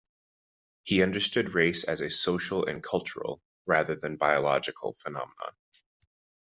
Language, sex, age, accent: English, male, 19-29, Canadian English